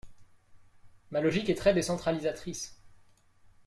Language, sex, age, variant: French, male, 19-29, Français de métropole